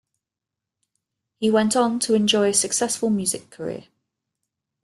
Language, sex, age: English, female, 30-39